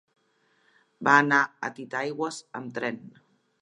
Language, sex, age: Catalan, female, 40-49